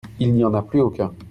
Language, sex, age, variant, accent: French, male, 30-39, Français d'Europe, Français de Belgique